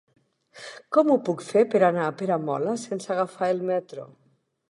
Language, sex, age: Catalan, female, 60-69